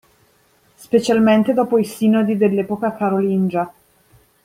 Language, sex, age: Italian, female, 30-39